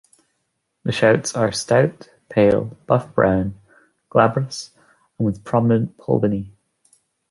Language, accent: English, Scottish English